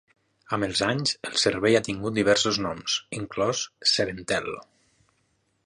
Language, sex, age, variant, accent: Catalan, male, 30-39, Nord-Occidental, Lleidatà